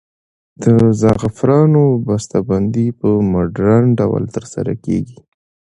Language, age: Pashto, 19-29